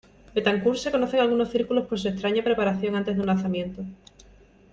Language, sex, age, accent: Spanish, female, 30-39, España: Sur peninsular (Andalucia, Extremadura, Murcia)